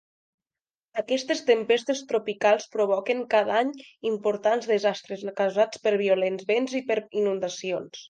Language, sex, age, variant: Catalan, female, 19-29, Nord-Occidental